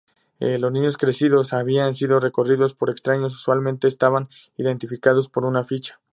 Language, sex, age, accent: Spanish, male, 19-29, México